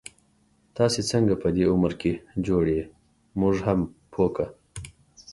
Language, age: Pashto, 30-39